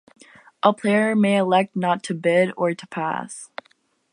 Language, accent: English, United States English